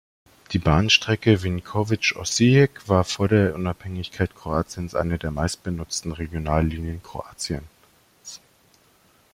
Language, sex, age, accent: German, male, 30-39, Deutschland Deutsch